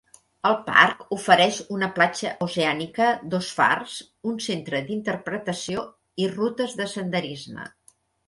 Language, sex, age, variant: Catalan, female, 60-69, Central